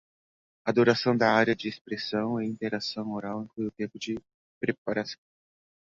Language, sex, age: Portuguese, male, 30-39